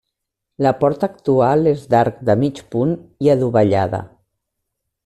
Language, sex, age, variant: Catalan, female, 50-59, Central